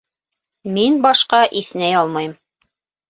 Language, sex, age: Bashkir, female, 40-49